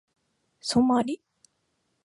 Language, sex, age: Japanese, female, 19-29